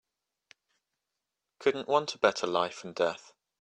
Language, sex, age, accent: English, male, 19-29, England English